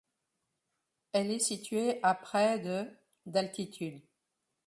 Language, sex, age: French, female, 50-59